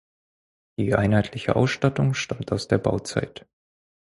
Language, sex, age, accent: German, male, 30-39, Deutschland Deutsch